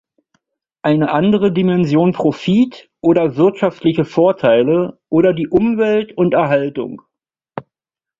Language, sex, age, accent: German, male, 50-59, Deutschland Deutsch